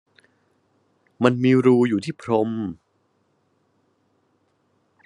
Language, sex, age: Thai, male, 19-29